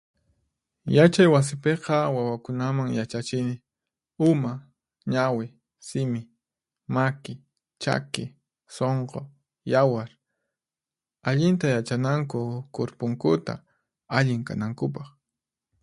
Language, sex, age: Puno Quechua, male, 30-39